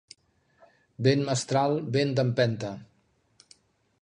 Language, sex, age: Catalan, male, 50-59